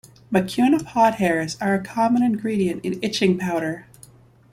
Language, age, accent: English, 19-29, United States English